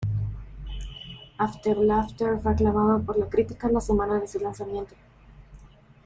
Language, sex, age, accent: Spanish, female, 19-29, América central